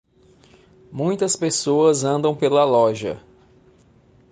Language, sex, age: Portuguese, male, 40-49